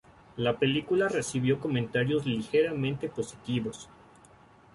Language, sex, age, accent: Spanish, male, 19-29, México